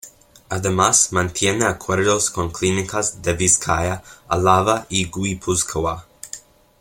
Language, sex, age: Spanish, male, under 19